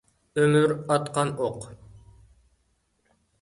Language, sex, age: Uyghur, male, 19-29